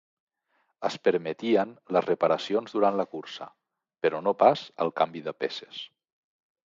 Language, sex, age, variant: Catalan, male, 40-49, Central